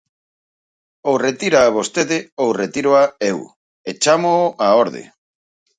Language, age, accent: Galician, 40-49, Central (gheada)